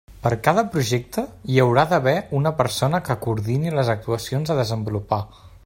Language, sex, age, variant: Catalan, male, 19-29, Central